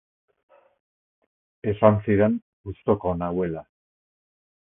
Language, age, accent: Basque, 60-69, Erdialdekoa edo Nafarra (Gipuzkoa, Nafarroa)